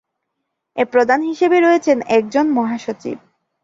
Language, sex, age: Bengali, female, 19-29